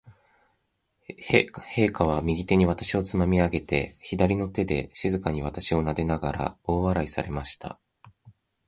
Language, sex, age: Japanese, male, 30-39